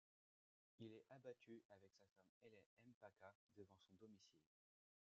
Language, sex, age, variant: French, male, under 19, Français de métropole